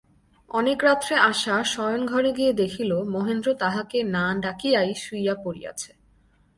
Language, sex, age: Bengali, female, 19-29